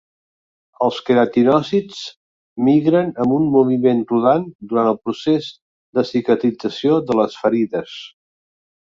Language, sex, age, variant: Catalan, male, 60-69, Central